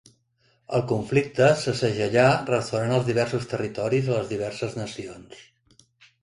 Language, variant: Catalan, Central